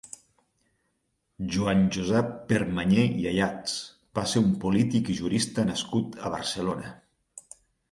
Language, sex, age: Catalan, male, 40-49